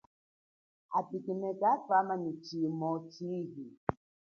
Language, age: Chokwe, 40-49